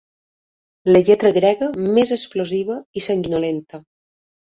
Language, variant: Catalan, Balear